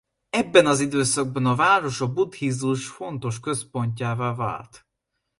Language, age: Hungarian, 19-29